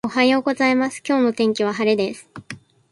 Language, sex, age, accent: Japanese, female, 19-29, 標準語